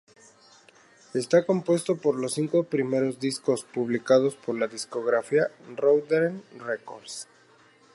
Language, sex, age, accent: Spanish, male, 30-39, México